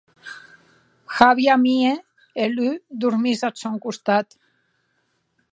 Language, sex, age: Occitan, female, 50-59